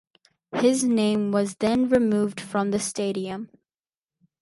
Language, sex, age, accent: English, female, under 19, United States English